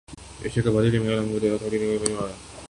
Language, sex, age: Urdu, male, 19-29